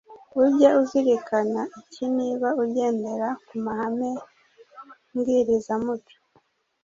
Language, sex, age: Kinyarwanda, female, 30-39